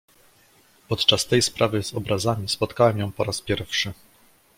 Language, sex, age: Polish, male, 40-49